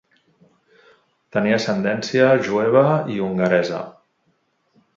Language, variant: Catalan, Central